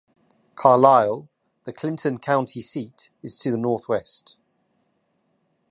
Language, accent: English, England English